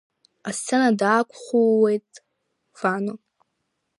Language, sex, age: Abkhazian, female, under 19